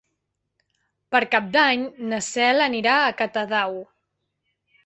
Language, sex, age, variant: Catalan, female, 19-29, Central